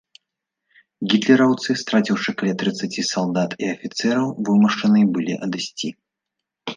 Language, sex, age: Belarusian, male, 19-29